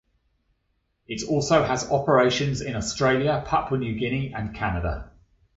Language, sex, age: English, male, 40-49